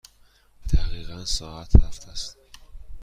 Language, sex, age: Persian, male, 30-39